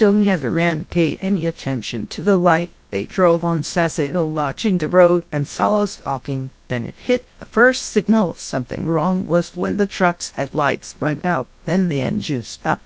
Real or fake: fake